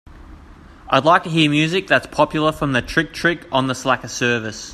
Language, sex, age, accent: English, male, 19-29, Australian English